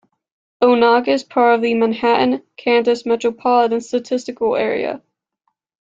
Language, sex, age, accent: English, female, under 19, United States English